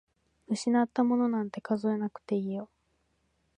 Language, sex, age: Japanese, female, 19-29